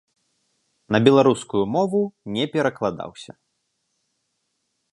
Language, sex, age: Belarusian, male, 19-29